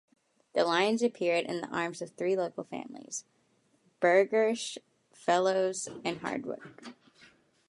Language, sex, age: English, female, under 19